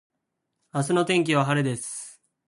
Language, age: Japanese, 19-29